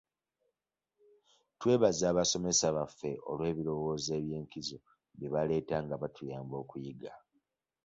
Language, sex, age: Ganda, male, 19-29